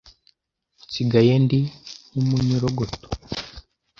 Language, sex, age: Kinyarwanda, male, under 19